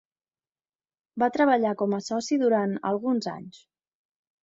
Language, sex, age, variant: Catalan, female, 30-39, Central